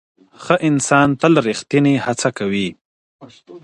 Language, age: Pashto, 30-39